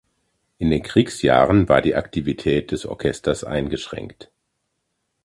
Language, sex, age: German, male, 50-59